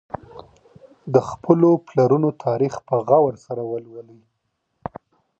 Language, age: Pashto, 30-39